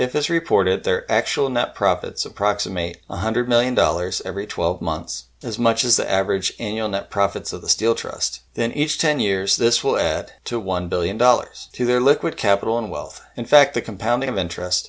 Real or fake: real